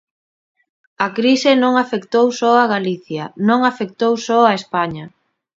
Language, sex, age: Galician, female, 30-39